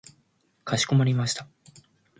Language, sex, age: Japanese, male, 19-29